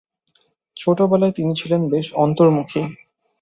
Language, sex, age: Bengali, male, 19-29